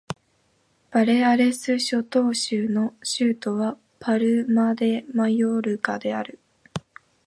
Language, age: Japanese, 19-29